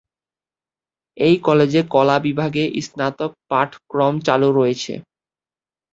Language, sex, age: Bengali, male, 19-29